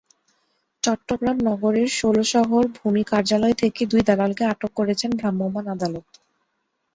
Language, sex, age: Bengali, female, 19-29